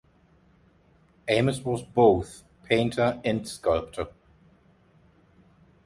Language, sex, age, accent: English, male, 40-49, German